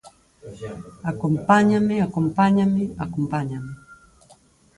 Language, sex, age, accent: Galician, female, 40-49, Central (gheada)